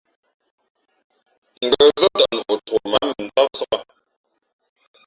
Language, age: Fe'fe', 50-59